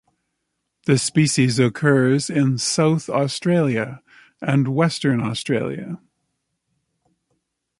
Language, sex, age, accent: English, male, 60-69, Canadian English